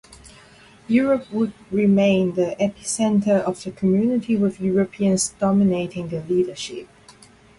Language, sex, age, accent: English, female, 19-29, Hong Kong English